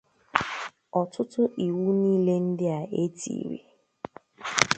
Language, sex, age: Igbo, female, 30-39